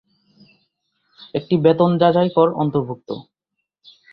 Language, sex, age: Bengali, male, 19-29